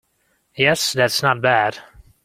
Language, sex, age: English, male, 19-29